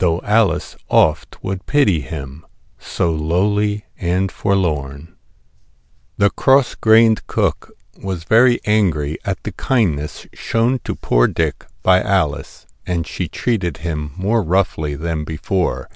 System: none